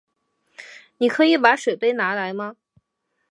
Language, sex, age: Chinese, female, 19-29